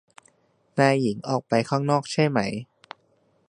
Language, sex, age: Thai, male, 30-39